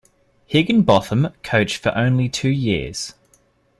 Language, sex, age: English, male, 19-29